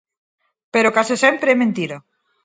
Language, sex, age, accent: Galician, female, 30-39, Normativo (estándar)